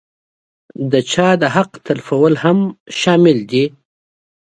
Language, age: Pashto, 40-49